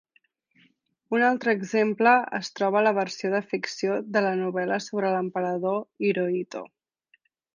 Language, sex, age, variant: Catalan, female, 19-29, Central